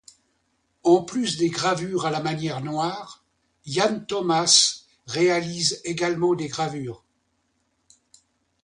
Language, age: French, 70-79